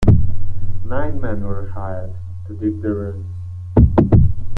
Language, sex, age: English, male, 19-29